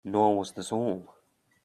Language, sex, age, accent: English, male, 19-29, New Zealand English